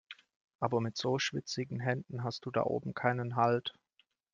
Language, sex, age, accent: German, male, 19-29, Deutschland Deutsch